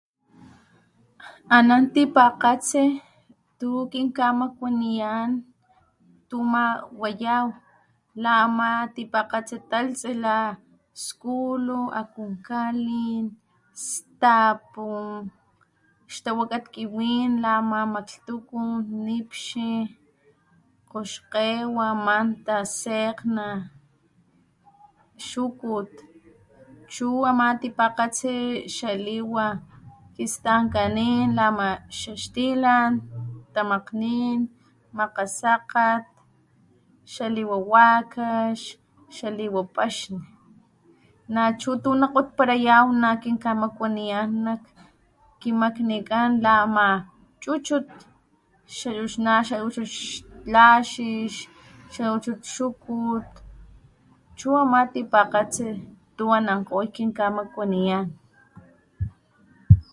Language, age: Papantla Totonac, 30-39